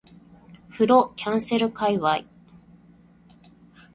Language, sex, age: Japanese, female, 30-39